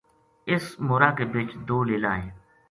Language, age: Gujari, 40-49